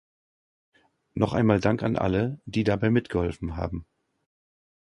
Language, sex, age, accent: German, male, 50-59, Deutschland Deutsch